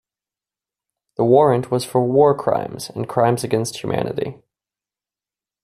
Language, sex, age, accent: English, male, 19-29, United States English